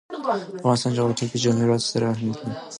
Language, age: Pashto, 19-29